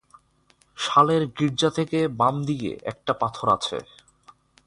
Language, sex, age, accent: Bengali, male, 19-29, Bengali